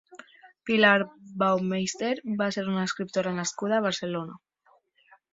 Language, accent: Catalan, valencià